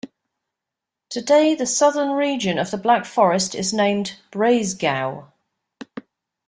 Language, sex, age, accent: English, female, 50-59, England English